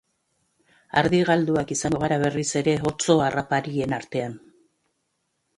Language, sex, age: Basque, female, 50-59